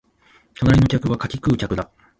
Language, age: Japanese, 40-49